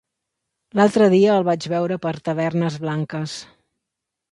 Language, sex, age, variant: Catalan, female, 40-49, Central